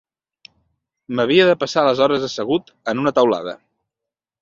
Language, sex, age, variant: Catalan, male, 30-39, Central